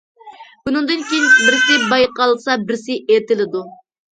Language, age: Uyghur, 19-29